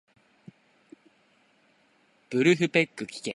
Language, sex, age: Japanese, female, 19-29